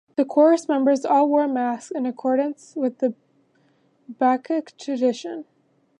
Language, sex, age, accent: English, female, under 19, United States English